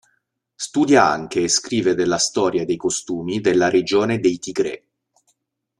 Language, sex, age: Italian, male, 30-39